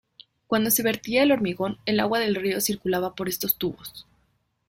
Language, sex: Spanish, female